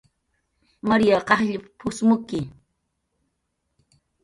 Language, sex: Jaqaru, female